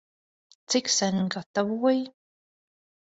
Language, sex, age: Latvian, female, 40-49